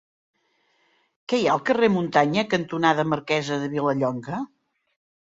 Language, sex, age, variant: Catalan, female, 60-69, Central